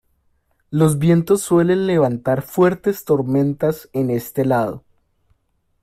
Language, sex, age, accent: Spanish, male, 19-29, Andino-Pacífico: Colombia, Perú, Ecuador, oeste de Bolivia y Venezuela andina